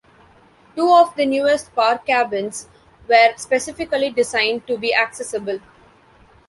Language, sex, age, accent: English, female, 19-29, India and South Asia (India, Pakistan, Sri Lanka)